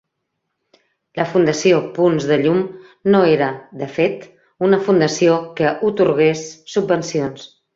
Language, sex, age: Catalan, female, 40-49